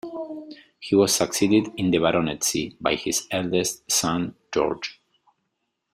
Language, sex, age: English, male, 30-39